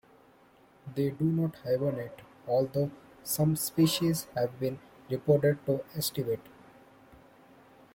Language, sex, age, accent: English, male, 19-29, India and South Asia (India, Pakistan, Sri Lanka)